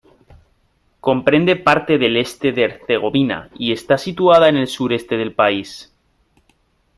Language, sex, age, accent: Spanish, male, 30-39, España: Norte peninsular (Asturias, Castilla y León, Cantabria, País Vasco, Navarra, Aragón, La Rioja, Guadalajara, Cuenca)